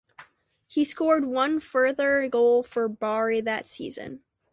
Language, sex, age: English, female, under 19